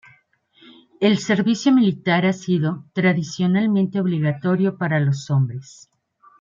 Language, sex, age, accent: Spanish, female, 50-59, México